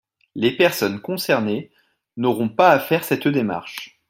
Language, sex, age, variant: French, male, 30-39, Français de métropole